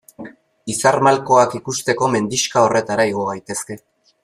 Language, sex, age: Basque, male, 19-29